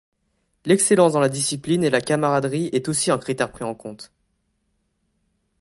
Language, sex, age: French, male, 19-29